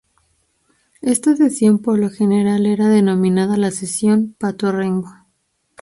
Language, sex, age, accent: Spanish, female, 19-29, México